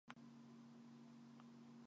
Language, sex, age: Japanese, male, 19-29